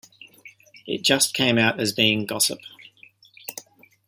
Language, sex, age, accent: English, male, 40-49, Australian English